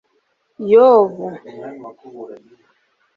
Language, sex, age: Kinyarwanda, male, 40-49